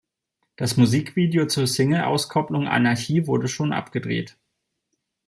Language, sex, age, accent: German, male, 30-39, Deutschland Deutsch